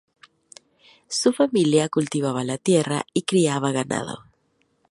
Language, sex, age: Spanish, female, 30-39